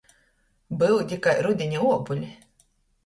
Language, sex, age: Latgalian, female, 40-49